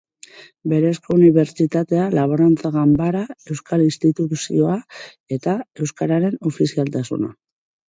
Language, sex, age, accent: Basque, female, 40-49, Mendebalekoa (Araba, Bizkaia, Gipuzkoako mendebaleko herri batzuk)